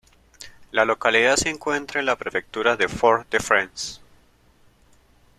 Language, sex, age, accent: Spanish, male, 19-29, Andino-Pacífico: Colombia, Perú, Ecuador, oeste de Bolivia y Venezuela andina